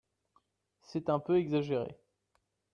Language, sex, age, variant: French, male, 19-29, Français de métropole